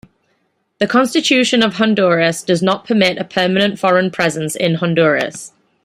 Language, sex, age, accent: English, female, 30-39, England English